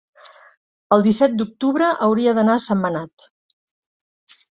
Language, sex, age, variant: Catalan, female, 70-79, Central